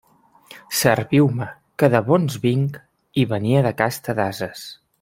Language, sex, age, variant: Catalan, male, 30-39, Central